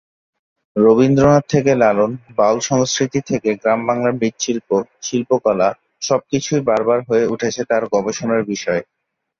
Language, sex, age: Bengali, male, 19-29